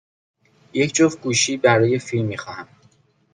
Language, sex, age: Persian, male, 19-29